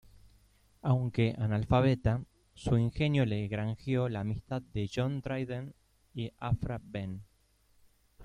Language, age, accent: Spanish, 30-39, Rioplatense: Argentina, Uruguay, este de Bolivia, Paraguay